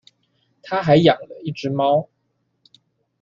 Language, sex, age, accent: Chinese, male, 19-29, 出生地：新北市